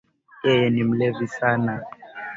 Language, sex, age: Swahili, male, 19-29